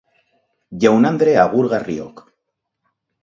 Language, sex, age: Basque, male, 40-49